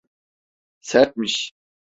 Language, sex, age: Turkish, male, 19-29